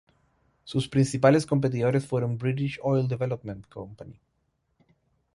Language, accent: Spanish, Chileno: Chile, Cuyo